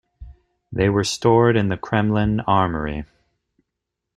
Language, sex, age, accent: English, male, 30-39, United States English